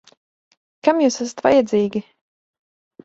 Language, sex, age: Latvian, female, 19-29